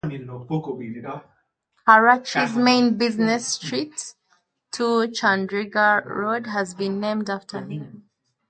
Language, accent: English, Southern African (South Africa, Zimbabwe, Namibia)